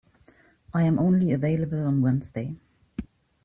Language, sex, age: English, female, 50-59